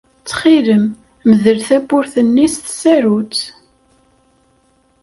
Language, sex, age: Kabyle, female, 30-39